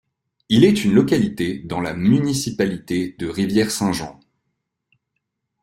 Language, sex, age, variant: French, male, 30-39, Français de métropole